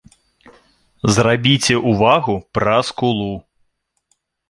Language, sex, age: Belarusian, male, 30-39